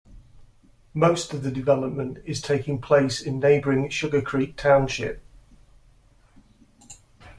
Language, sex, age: English, male, 40-49